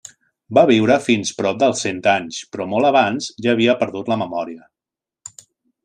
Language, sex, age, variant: Catalan, male, 30-39, Central